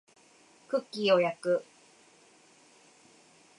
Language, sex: Japanese, female